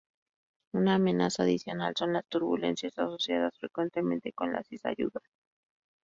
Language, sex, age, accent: Spanish, female, 30-39, México